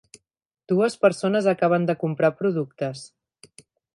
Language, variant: Catalan, Central